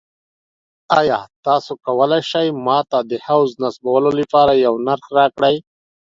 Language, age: Pashto, 40-49